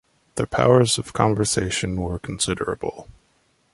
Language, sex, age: English, male, 19-29